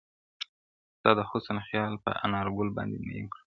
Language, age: Pashto, 19-29